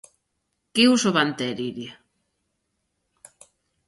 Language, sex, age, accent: Galician, female, 30-39, Oriental (común en zona oriental)